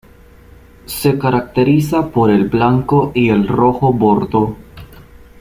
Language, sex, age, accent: Spanish, male, 19-29, América central